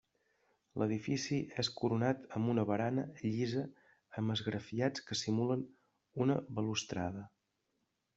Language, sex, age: Catalan, male, 30-39